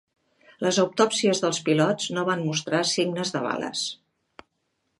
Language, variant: Catalan, Central